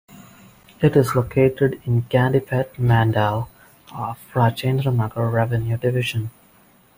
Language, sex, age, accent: English, male, 19-29, India and South Asia (India, Pakistan, Sri Lanka)